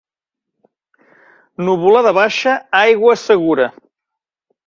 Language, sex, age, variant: Catalan, male, 60-69, Central